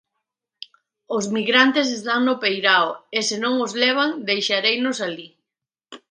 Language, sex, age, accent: Galician, female, 40-49, Atlántico (seseo e gheada)